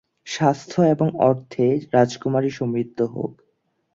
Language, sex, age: Bengali, male, under 19